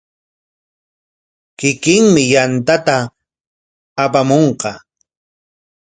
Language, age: Corongo Ancash Quechua, 40-49